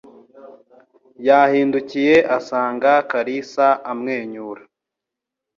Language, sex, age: Kinyarwanda, male, 19-29